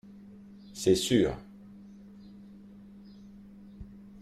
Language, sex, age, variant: French, male, 40-49, Français de métropole